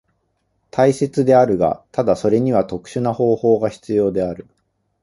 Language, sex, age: Japanese, male, 50-59